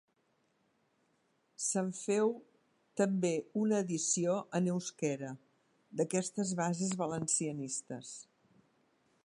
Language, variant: Catalan, Central